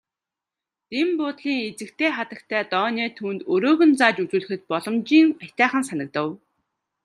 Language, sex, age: Mongolian, female, 30-39